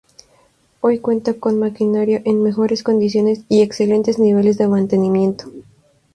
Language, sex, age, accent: Spanish, female, under 19, México